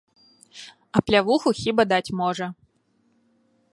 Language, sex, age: Belarusian, female, 19-29